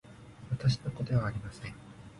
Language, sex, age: Japanese, male, 19-29